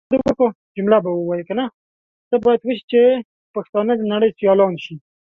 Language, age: Pashto, 19-29